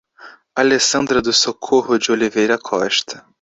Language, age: Portuguese, 19-29